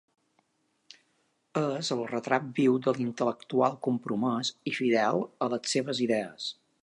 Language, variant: Catalan, Balear